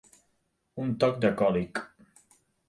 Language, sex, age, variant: Catalan, male, 19-29, Central